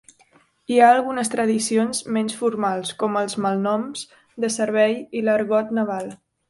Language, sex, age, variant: Catalan, female, 19-29, Central